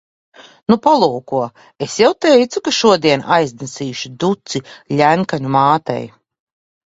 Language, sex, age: Latvian, female, 40-49